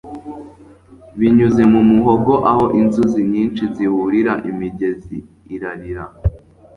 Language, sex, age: Kinyarwanda, male, under 19